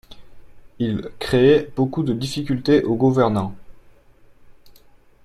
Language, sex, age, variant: French, male, 30-39, Français de métropole